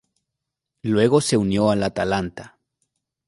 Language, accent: Spanish, México